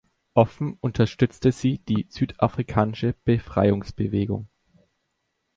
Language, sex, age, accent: German, male, 19-29, Deutschland Deutsch